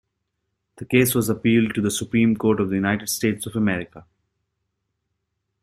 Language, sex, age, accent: English, male, 19-29, United States English